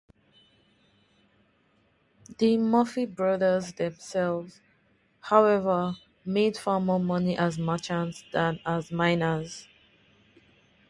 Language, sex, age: English, female, 19-29